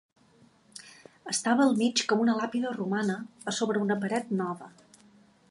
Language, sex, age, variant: Catalan, female, 40-49, Balear